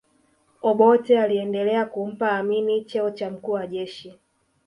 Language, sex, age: Swahili, female, 19-29